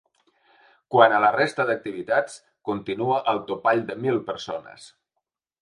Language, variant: Catalan, Central